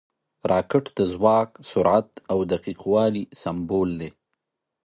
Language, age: Pashto, 30-39